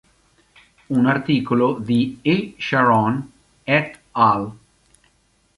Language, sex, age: Italian, male, 50-59